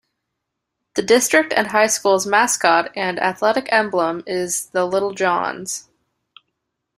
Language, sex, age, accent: English, female, 19-29, Canadian English